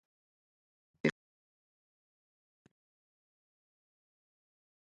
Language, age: Ayacucho Quechua, 60-69